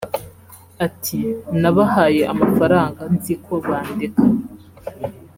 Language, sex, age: Kinyarwanda, female, under 19